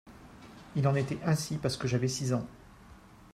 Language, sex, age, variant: French, male, 40-49, Français de métropole